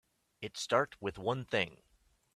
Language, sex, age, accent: English, male, 40-49, United States English